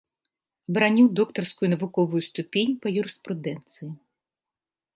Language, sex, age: Belarusian, female, 30-39